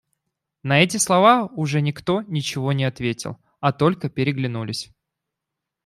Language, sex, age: Russian, male, 19-29